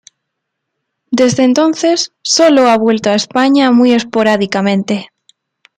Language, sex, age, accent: Spanish, female, 19-29, España: Sur peninsular (Andalucia, Extremadura, Murcia)